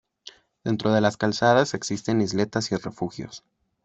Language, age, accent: Spanish, under 19, México